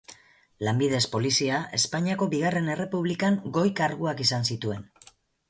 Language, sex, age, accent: Basque, female, 40-49, Mendebalekoa (Araba, Bizkaia, Gipuzkoako mendebaleko herri batzuk)